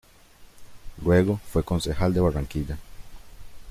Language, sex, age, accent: Spanish, male, 19-29, América central